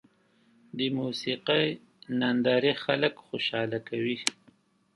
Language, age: Pashto, 30-39